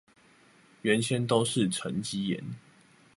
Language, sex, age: Chinese, male, 19-29